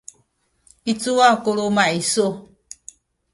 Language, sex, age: Sakizaya, female, 70-79